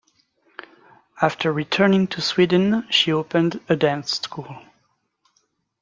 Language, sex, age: English, male, 30-39